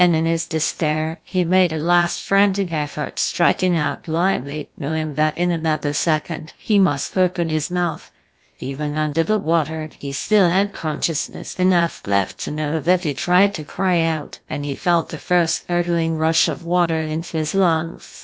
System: TTS, GlowTTS